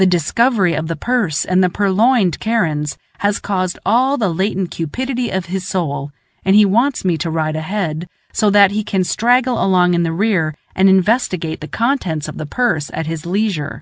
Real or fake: real